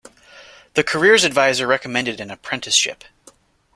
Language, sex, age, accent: English, male, 19-29, United States English